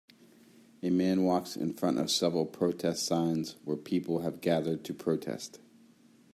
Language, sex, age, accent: English, male, 50-59, United States English